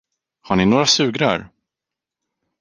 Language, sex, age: Swedish, male, 19-29